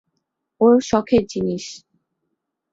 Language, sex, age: Bengali, female, 19-29